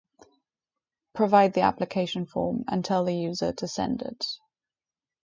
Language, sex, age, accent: English, female, 30-39, England English